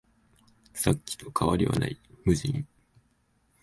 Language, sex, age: Japanese, male, 19-29